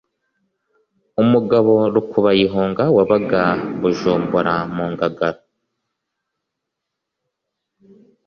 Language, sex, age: Kinyarwanda, male, 19-29